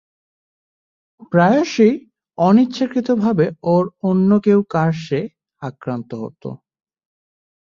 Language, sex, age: Bengali, male, 19-29